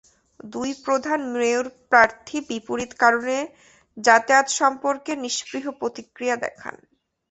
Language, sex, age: Bengali, female, 19-29